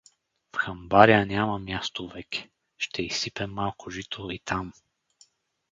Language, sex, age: Bulgarian, male, 30-39